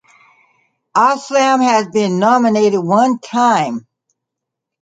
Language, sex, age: English, female, 60-69